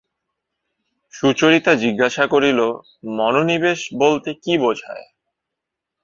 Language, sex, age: Bengali, male, 19-29